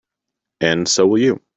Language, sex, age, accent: English, male, under 19, United States English